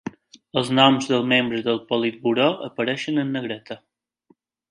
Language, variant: Catalan, Balear